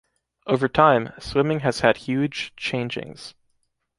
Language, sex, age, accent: English, male, 19-29, United States English